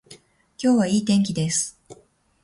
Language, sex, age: Japanese, female, 40-49